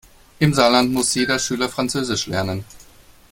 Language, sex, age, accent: German, male, 40-49, Deutschland Deutsch